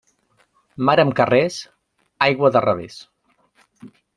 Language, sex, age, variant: Catalan, male, 30-39, Nord-Occidental